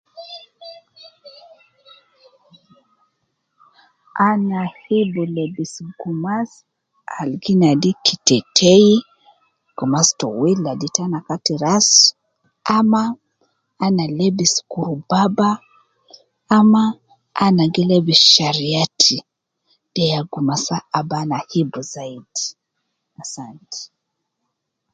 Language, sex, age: Nubi, female, 30-39